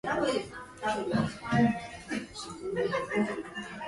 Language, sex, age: English, female, 19-29